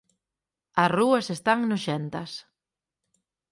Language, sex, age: Galician, female, 30-39